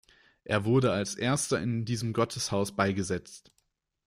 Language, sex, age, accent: German, male, 19-29, Deutschland Deutsch